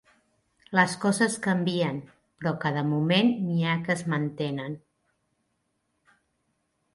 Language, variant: Catalan, Central